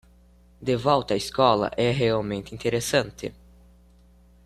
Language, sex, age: Portuguese, male, under 19